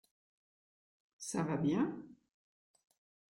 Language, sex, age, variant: French, female, 60-69, Français de métropole